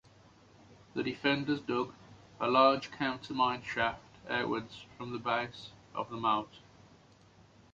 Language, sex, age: English, male, 19-29